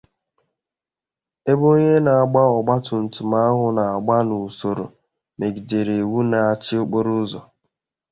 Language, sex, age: Igbo, male, 19-29